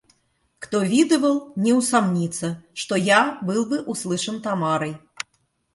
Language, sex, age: Russian, female, 40-49